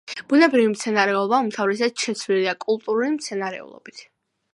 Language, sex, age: Georgian, female, under 19